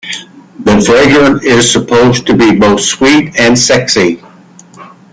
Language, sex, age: English, male, 60-69